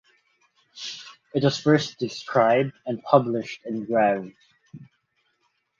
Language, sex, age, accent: English, male, 19-29, Filipino